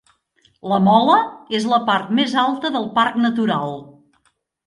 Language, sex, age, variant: Catalan, female, 50-59, Central